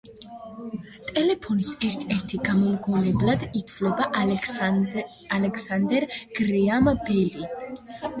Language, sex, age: Georgian, female, 60-69